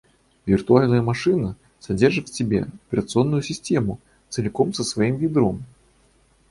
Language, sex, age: Russian, male, 19-29